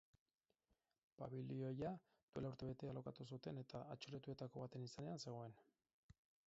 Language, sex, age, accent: Basque, male, 40-49, Erdialdekoa edo Nafarra (Gipuzkoa, Nafarroa)